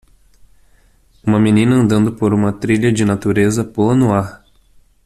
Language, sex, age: Portuguese, male, 19-29